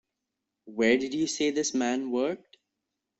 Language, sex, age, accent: English, male, under 19, India and South Asia (India, Pakistan, Sri Lanka)